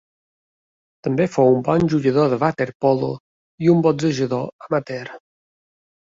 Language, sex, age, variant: Catalan, male, 19-29, Balear